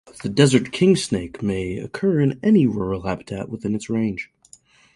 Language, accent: English, United States English